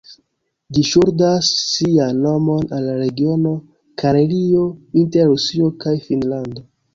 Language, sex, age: Esperanto, male, 19-29